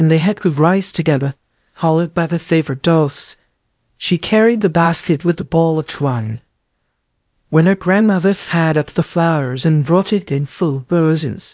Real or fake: fake